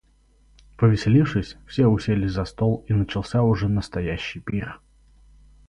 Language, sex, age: Russian, male, 19-29